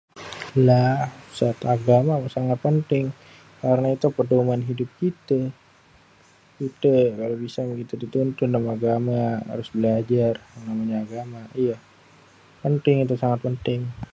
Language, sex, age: Betawi, male, 30-39